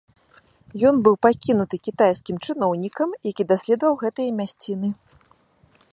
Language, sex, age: Belarusian, female, 30-39